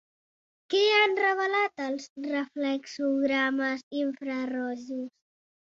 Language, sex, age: Catalan, female, 60-69